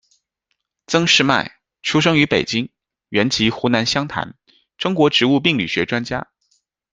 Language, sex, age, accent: Chinese, male, 30-39, 出生地：浙江省